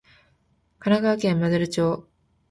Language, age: Japanese, 19-29